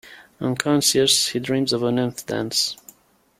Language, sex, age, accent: English, male, 30-39, United States English